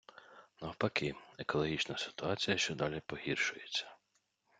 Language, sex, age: Ukrainian, male, 30-39